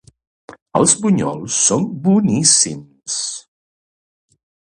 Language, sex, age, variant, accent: Catalan, male, 60-69, Central, Català central